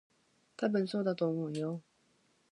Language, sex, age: Japanese, female, 19-29